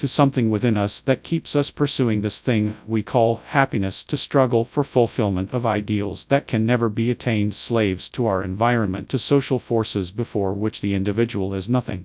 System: TTS, FastPitch